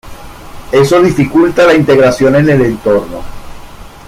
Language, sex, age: Spanish, male, 50-59